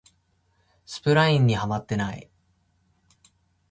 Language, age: Japanese, 19-29